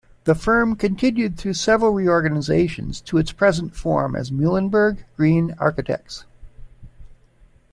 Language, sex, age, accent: English, male, 60-69, United States English